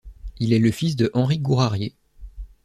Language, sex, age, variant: French, male, 30-39, Français de métropole